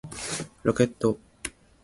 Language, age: Japanese, 19-29